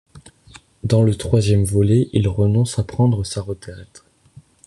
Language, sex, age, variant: French, male, under 19, Français de métropole